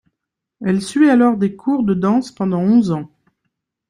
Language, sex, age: French, female, 50-59